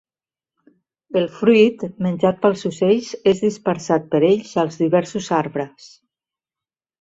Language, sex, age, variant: Catalan, female, 50-59, Central